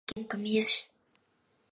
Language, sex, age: Japanese, female, 19-29